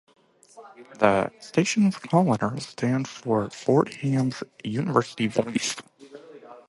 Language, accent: English, United States English